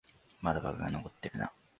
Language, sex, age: Japanese, male, 19-29